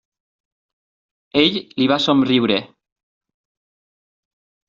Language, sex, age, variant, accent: Catalan, male, 30-39, Valencià meridional, central; valencià